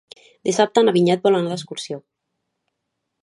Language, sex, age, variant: Catalan, female, 19-29, Central